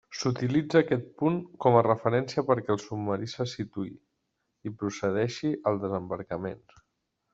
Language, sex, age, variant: Catalan, male, 30-39, Central